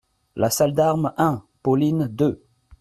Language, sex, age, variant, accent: French, male, 40-49, Français d'Amérique du Nord, Français du Canada